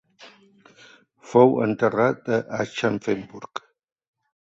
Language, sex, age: Catalan, male, 60-69